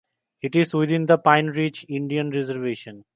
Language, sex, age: English, male, 19-29